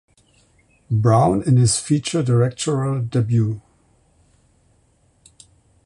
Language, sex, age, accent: English, male, 60-69, United States English